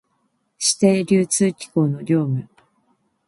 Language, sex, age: Japanese, female, 50-59